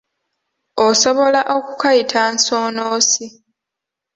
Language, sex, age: Ganda, female, 19-29